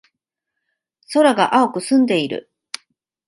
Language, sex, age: Japanese, female, 40-49